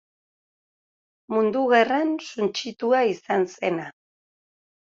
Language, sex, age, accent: Basque, female, 50-59, Erdialdekoa edo Nafarra (Gipuzkoa, Nafarroa)